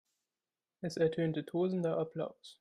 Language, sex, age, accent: German, male, 19-29, Deutschland Deutsch